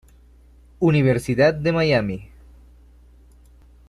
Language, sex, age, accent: Spanish, male, 30-39, Andino-Pacífico: Colombia, Perú, Ecuador, oeste de Bolivia y Venezuela andina